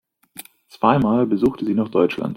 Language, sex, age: German, male, 19-29